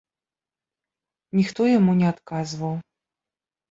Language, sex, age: Belarusian, female, 30-39